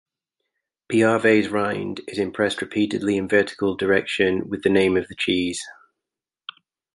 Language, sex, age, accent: English, male, 30-39, England English